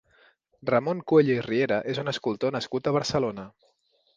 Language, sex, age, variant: Catalan, male, 30-39, Central